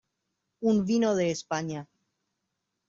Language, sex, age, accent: Spanish, female, 40-49, Rioplatense: Argentina, Uruguay, este de Bolivia, Paraguay